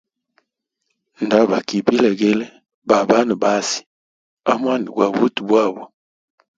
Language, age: Hemba, 19-29